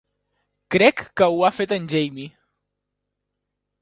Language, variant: Catalan, Central